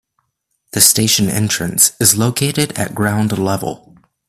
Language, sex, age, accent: English, male, under 19, United States English